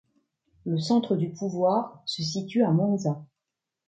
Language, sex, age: French, female, 40-49